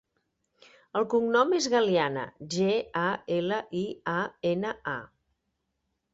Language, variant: Catalan, Central